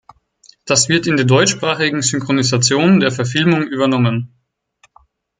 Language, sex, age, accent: German, male, 19-29, Österreichisches Deutsch